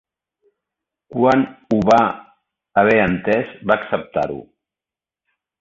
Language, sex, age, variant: Catalan, male, 60-69, Central